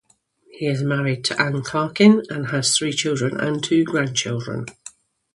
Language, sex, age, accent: English, female, 50-59, England English